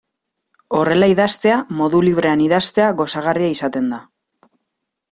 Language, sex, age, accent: Basque, female, 30-39, Mendebalekoa (Araba, Bizkaia, Gipuzkoako mendebaleko herri batzuk)